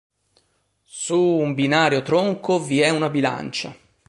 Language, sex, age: Italian, male, 40-49